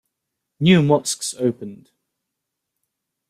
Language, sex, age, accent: English, male, 19-29, England English